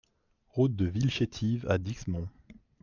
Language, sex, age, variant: French, male, 19-29, Français de métropole